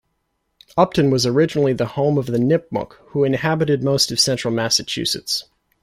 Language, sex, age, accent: English, male, 19-29, United States English